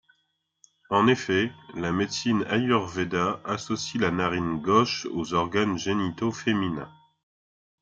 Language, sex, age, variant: French, male, 30-39, Français de métropole